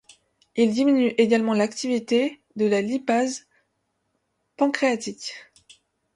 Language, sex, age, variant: French, female, 19-29, Français de métropole